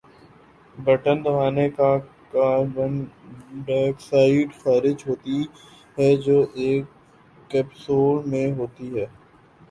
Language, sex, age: Urdu, male, 19-29